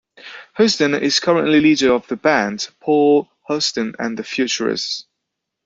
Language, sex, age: English, male, 30-39